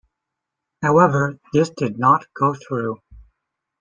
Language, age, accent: English, 30-39, United States English